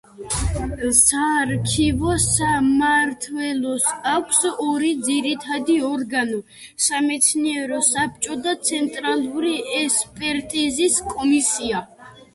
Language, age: Georgian, 30-39